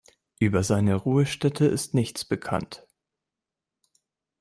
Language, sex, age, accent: German, male, 19-29, Deutschland Deutsch